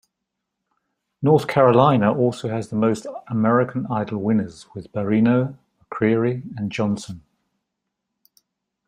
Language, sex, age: English, male, 60-69